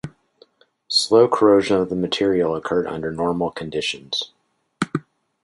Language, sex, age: English, male, 50-59